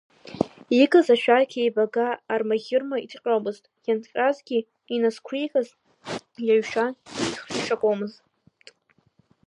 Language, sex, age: Abkhazian, female, under 19